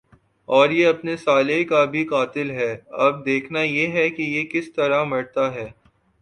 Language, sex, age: Urdu, male, 19-29